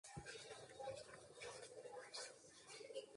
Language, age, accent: English, 19-29, United States English